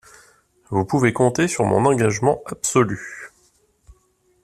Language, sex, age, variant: French, male, 30-39, Français de métropole